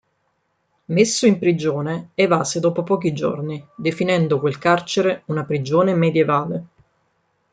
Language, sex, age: Italian, female, 30-39